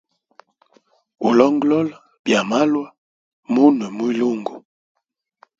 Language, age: Hemba, 19-29